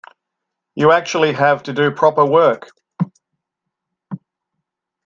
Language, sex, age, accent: English, male, 40-49, Australian English